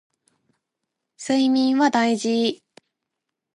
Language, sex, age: Japanese, female, 19-29